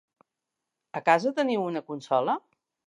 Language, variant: Catalan, Central